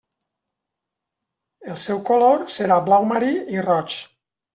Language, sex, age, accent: Catalan, male, 50-59, valencià